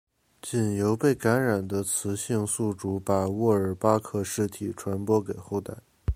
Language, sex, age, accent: Chinese, male, 19-29, 出生地：北京市